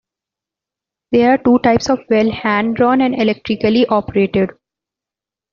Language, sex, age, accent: English, female, 19-29, India and South Asia (India, Pakistan, Sri Lanka)